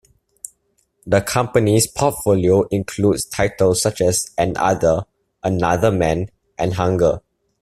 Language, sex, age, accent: English, male, under 19, Singaporean English